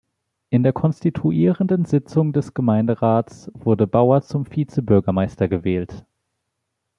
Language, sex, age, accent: German, male, 19-29, Deutschland Deutsch